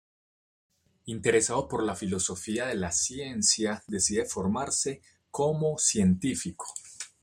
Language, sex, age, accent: Spanish, male, 19-29, Caribe: Cuba, Venezuela, Puerto Rico, República Dominicana, Panamá, Colombia caribeña, México caribeño, Costa del golfo de México